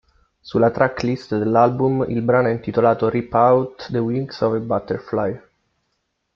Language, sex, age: Italian, male, 19-29